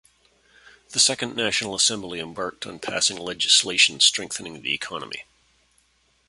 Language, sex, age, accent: English, male, 50-59, Canadian English